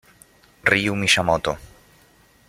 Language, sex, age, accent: Spanish, male, 19-29, Rioplatense: Argentina, Uruguay, este de Bolivia, Paraguay